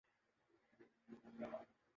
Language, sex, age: Urdu, female, 19-29